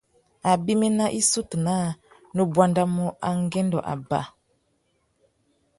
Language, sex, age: Tuki, female, 30-39